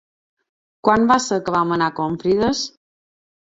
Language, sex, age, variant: Catalan, female, 19-29, Balear